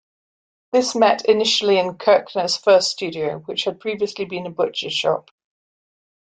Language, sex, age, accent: English, female, 50-59, Scottish English